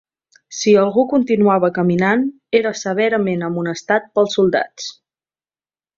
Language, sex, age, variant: Catalan, female, 19-29, Central